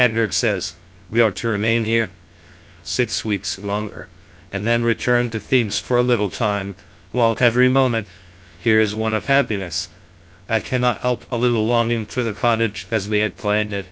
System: TTS, GlowTTS